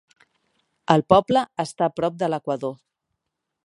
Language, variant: Catalan, Central